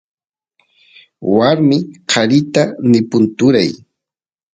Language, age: Santiago del Estero Quichua, 30-39